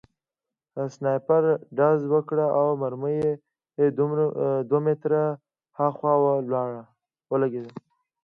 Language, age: Pashto, under 19